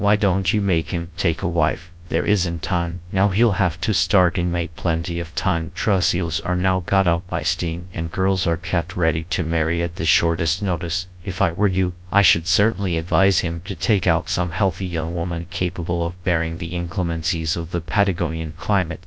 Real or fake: fake